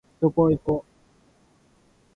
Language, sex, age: Japanese, male, 19-29